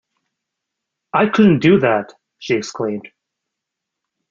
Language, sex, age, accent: English, male, 30-39, Canadian English